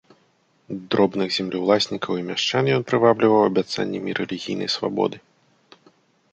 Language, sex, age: Belarusian, male, 30-39